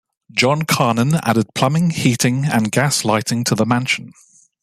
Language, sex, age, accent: English, male, 30-39, England English